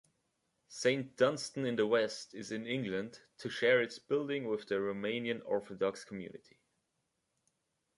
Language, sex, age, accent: English, male, 19-29, United States English